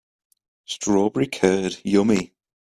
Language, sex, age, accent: English, male, 19-29, England English